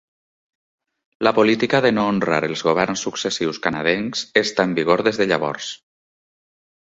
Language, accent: Catalan, valencià